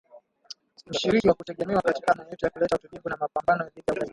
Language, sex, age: Swahili, male, 19-29